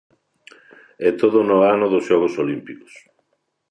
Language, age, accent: Galician, 60-69, Normativo (estándar)